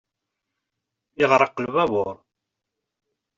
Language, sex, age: Kabyle, male, 40-49